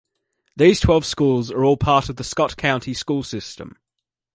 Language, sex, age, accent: English, male, 19-29, Australian English